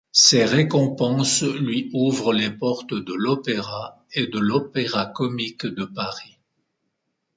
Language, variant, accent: French, Français d'Europe, Français de Suisse